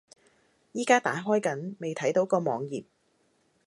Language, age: Cantonese, 30-39